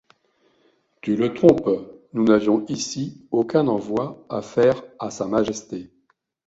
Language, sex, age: French, male, 50-59